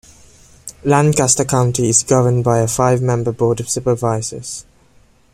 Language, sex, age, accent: English, male, 19-29, Filipino